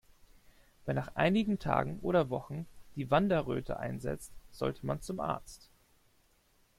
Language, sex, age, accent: German, male, 30-39, Deutschland Deutsch